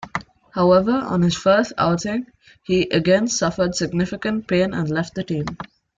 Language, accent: English, India and South Asia (India, Pakistan, Sri Lanka)